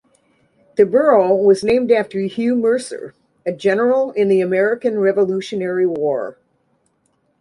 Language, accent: English, United States English